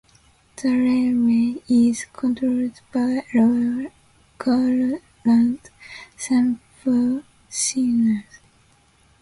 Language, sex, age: English, female, 19-29